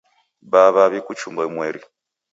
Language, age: Taita, 19-29